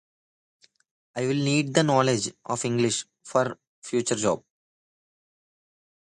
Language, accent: English, United States English